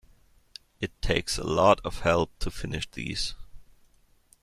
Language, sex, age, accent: English, male, 19-29, United States English